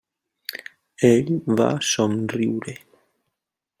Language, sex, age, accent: Catalan, male, 19-29, valencià